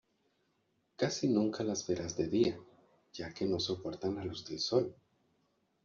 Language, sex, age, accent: Spanish, male, 30-39, América central